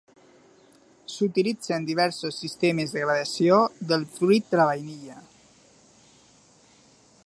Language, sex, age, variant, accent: Catalan, male, 30-39, Valencià meridional, valencià